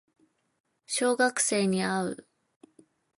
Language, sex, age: Japanese, female, 19-29